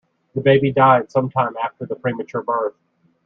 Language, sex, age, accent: English, male, 30-39, United States English